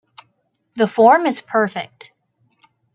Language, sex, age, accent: English, female, under 19, United States English